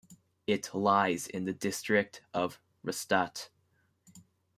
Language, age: English, 19-29